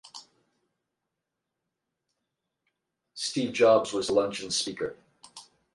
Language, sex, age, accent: English, male, 50-59, United States English